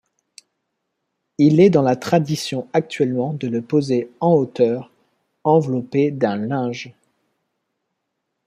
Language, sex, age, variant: French, male, 30-39, Français de métropole